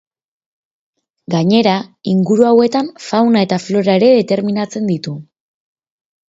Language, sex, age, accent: Basque, female, 19-29, Erdialdekoa edo Nafarra (Gipuzkoa, Nafarroa)